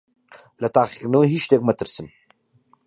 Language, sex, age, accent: Central Kurdish, male, 30-39, سۆرانی